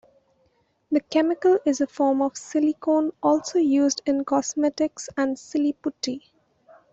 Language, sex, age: English, female, 19-29